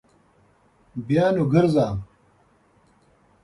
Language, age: Pashto, 50-59